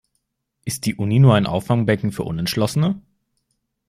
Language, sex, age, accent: German, male, under 19, Deutschland Deutsch